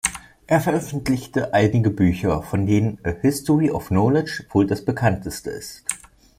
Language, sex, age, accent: German, male, 19-29, Deutschland Deutsch